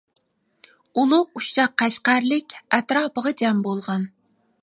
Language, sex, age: Uyghur, female, 30-39